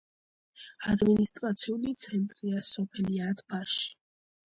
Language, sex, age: Georgian, female, under 19